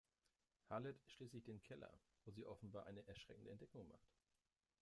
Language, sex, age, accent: German, male, 30-39, Deutschland Deutsch